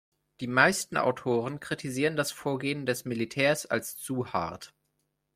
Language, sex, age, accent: German, male, 19-29, Deutschland Deutsch